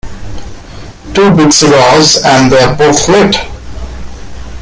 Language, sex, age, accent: English, male, 19-29, India and South Asia (India, Pakistan, Sri Lanka)